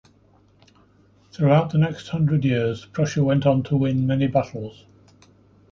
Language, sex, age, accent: English, male, 60-69, England English